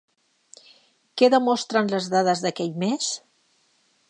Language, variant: Catalan, Septentrional